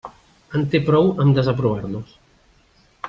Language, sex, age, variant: Catalan, male, 50-59, Central